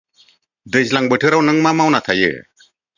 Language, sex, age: Bodo, female, 40-49